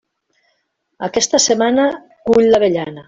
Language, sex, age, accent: Catalan, female, 50-59, valencià